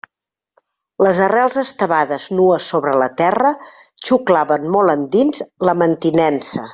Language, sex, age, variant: Catalan, female, 50-59, Central